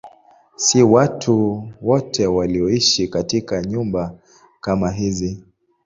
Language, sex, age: Swahili, male, 19-29